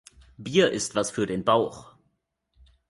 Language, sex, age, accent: German, male, 19-29, Deutschland Deutsch